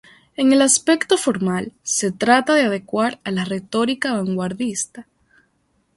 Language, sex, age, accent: Spanish, female, under 19, Caribe: Cuba, Venezuela, Puerto Rico, República Dominicana, Panamá, Colombia caribeña, México caribeño, Costa del golfo de México